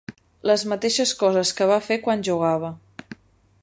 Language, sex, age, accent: Catalan, female, 19-29, central; septentrional; Empordanès